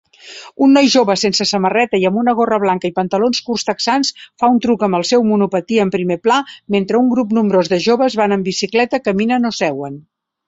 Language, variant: Catalan, Central